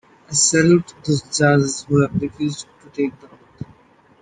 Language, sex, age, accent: English, male, 19-29, India and South Asia (India, Pakistan, Sri Lanka)